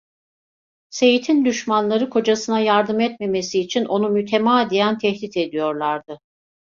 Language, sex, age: Turkish, female, 50-59